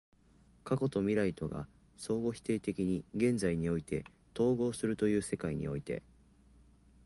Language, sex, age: Japanese, male, under 19